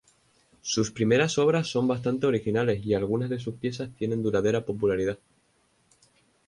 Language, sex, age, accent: Spanish, male, 19-29, España: Islas Canarias